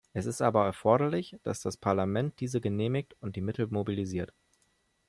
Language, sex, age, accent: German, male, 19-29, Deutschland Deutsch